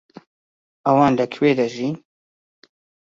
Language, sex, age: Central Kurdish, male, 19-29